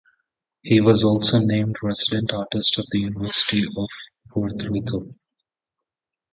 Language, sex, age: English, male, 30-39